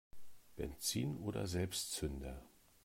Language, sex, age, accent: German, male, 50-59, Deutschland Deutsch